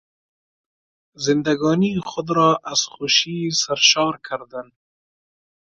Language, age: Persian, 19-29